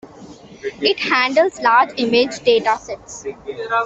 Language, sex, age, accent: English, female, under 19, India and South Asia (India, Pakistan, Sri Lanka)